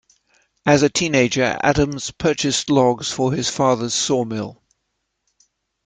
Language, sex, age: English, male, 70-79